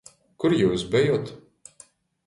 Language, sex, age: Latgalian, male, 19-29